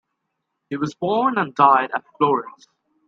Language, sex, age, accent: English, male, 19-29, United States English